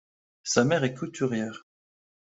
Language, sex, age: French, male, 30-39